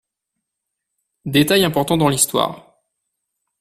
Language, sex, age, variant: French, male, 30-39, Français de métropole